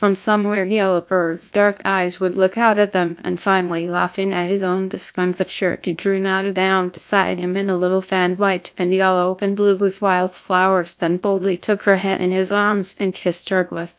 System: TTS, GlowTTS